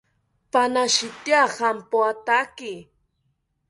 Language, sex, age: South Ucayali Ashéninka, female, under 19